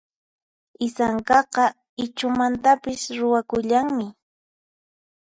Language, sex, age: Puno Quechua, female, 19-29